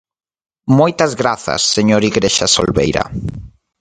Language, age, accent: Galician, 19-29, Oriental (común en zona oriental)